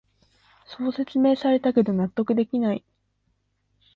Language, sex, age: Japanese, female, under 19